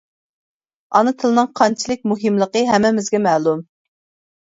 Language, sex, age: Uyghur, female, 30-39